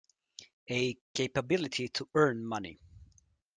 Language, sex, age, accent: English, male, 30-39, United States English